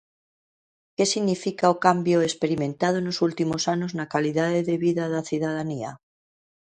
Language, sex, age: Galician, female, 40-49